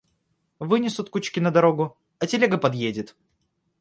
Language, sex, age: Russian, male, under 19